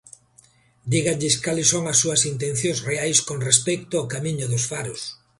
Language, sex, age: Galician, male, 50-59